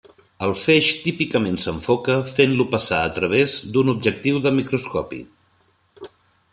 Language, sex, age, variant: Catalan, male, 40-49, Central